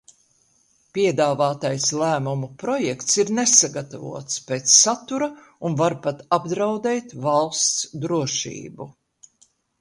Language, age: Latvian, 80-89